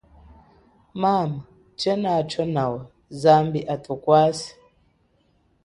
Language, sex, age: Chokwe, female, 19-29